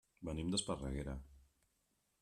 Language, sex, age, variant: Catalan, male, 40-49, Central